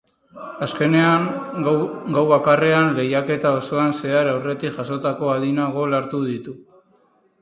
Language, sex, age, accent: Basque, female, 40-49, Mendebalekoa (Araba, Bizkaia, Gipuzkoako mendebaleko herri batzuk)